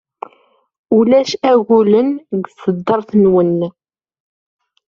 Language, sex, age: Kabyle, male, 30-39